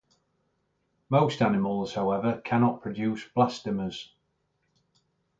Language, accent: English, England English